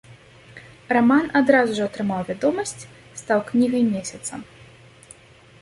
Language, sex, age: Belarusian, female, 30-39